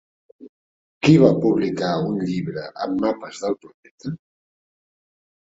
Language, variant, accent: Catalan, Central, central; tarragoní